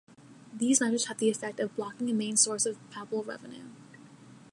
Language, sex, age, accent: English, female, 19-29, United States English